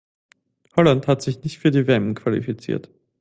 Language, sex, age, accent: German, male, 19-29, Österreichisches Deutsch